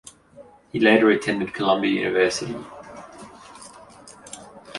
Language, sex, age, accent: English, male, 19-29, Australian English